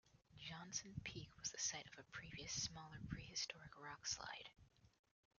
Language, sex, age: English, female, 19-29